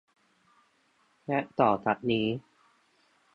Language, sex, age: Thai, male, 19-29